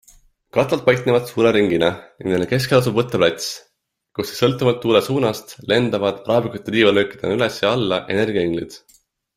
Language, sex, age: Estonian, male, 19-29